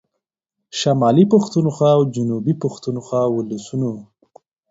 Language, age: Pashto, 19-29